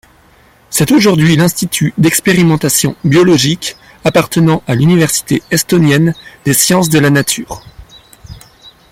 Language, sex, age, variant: French, male, 40-49, Français de métropole